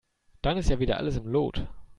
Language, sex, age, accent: German, male, 19-29, Deutschland Deutsch